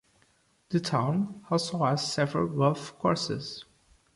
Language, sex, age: English, male, 19-29